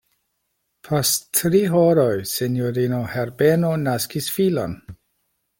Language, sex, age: Esperanto, male, 50-59